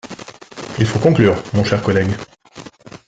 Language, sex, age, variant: French, male, 19-29, Français de métropole